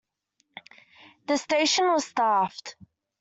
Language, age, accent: English, under 19, Australian English